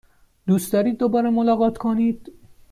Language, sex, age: Persian, male, 19-29